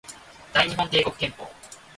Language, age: Japanese, 19-29